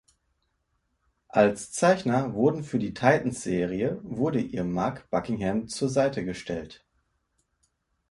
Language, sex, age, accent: German, male, 30-39, Deutschland Deutsch